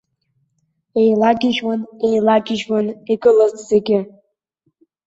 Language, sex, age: Abkhazian, female, under 19